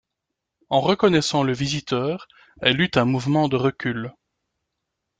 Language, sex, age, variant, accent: French, male, 30-39, Français d'Europe, Français de Belgique